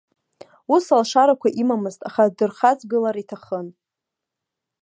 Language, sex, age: Abkhazian, female, 19-29